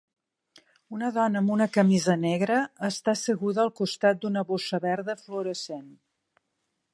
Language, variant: Catalan, Nord-Occidental